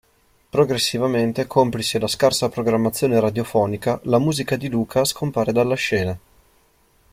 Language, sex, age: Italian, male, 19-29